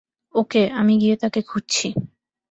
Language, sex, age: Bengali, female, 19-29